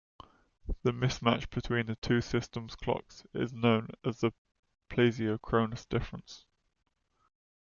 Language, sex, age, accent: English, male, 19-29, England English